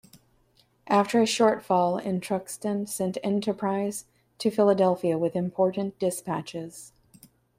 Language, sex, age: English, female, 40-49